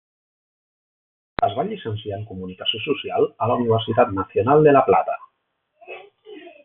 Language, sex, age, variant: Catalan, male, 40-49, Central